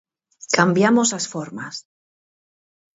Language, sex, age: Galician, female, 40-49